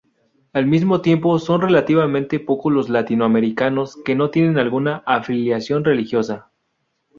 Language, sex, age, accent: Spanish, male, 19-29, México